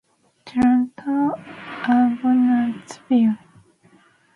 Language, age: English, 19-29